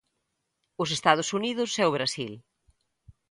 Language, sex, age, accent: Galician, female, 40-49, Atlántico (seseo e gheada)